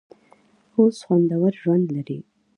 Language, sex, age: Pashto, female, 19-29